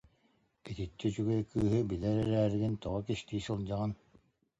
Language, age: Yakut, 50-59